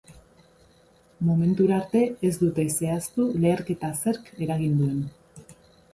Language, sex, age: Basque, female, 40-49